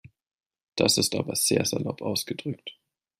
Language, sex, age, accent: German, male, 30-39, Deutschland Deutsch